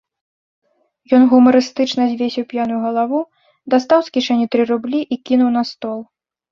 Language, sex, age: Belarusian, female, 19-29